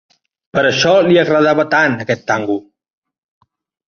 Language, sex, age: Catalan, male, 40-49